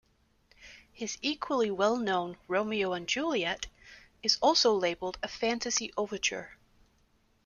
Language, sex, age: English, female, 30-39